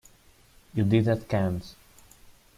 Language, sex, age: English, male, under 19